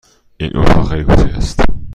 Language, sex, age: Persian, male, 30-39